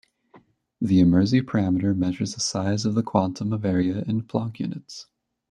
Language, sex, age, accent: English, male, 19-29, United States English